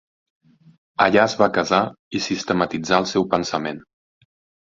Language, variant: Catalan, Central